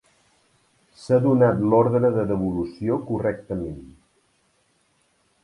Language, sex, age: Catalan, male, 50-59